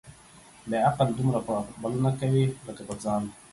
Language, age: Pashto, 30-39